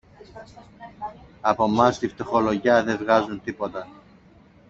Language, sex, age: Greek, male, 40-49